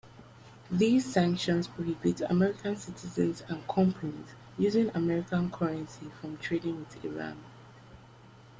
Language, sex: English, female